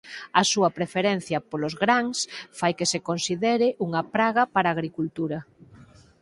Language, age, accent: Galician, 40-49, Oriental (común en zona oriental)